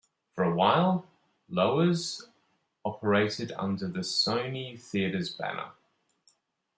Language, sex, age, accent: English, male, 30-39, Australian English